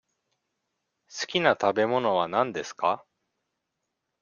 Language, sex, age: Japanese, male, 19-29